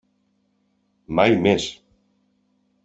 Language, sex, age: Catalan, male, 50-59